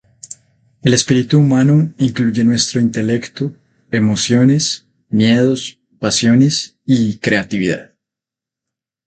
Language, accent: Spanish, Andino-Pacífico: Colombia, Perú, Ecuador, oeste de Bolivia y Venezuela andina